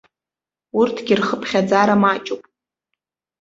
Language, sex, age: Abkhazian, female, 19-29